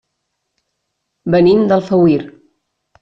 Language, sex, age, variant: Catalan, female, 30-39, Central